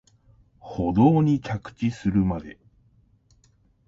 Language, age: Japanese, 40-49